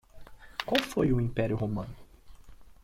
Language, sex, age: Portuguese, male, 30-39